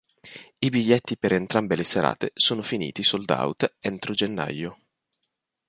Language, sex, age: Italian, male, 19-29